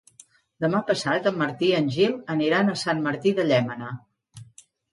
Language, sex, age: Catalan, female, 50-59